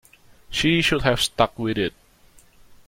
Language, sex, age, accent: English, male, 19-29, Singaporean English